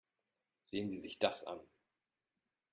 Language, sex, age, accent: German, male, 30-39, Deutschland Deutsch